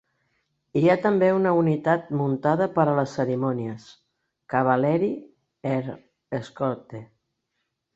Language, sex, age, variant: Catalan, female, 60-69, Central